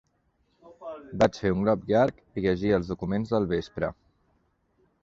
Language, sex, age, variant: Catalan, male, 30-39, Central